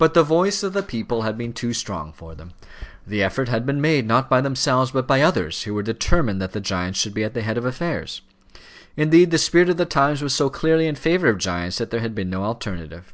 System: none